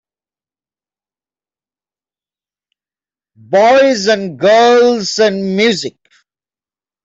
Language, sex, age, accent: English, male, 40-49, India and South Asia (India, Pakistan, Sri Lanka)